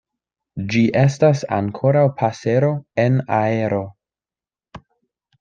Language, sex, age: Esperanto, male, 19-29